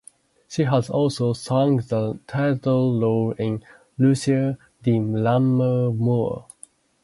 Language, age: English, 19-29